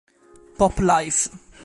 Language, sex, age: Italian, male, 19-29